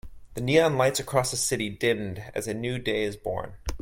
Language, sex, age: English, male, 30-39